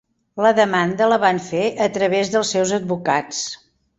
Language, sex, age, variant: Catalan, female, 70-79, Central